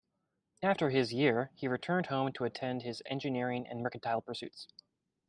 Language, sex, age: English, male, 19-29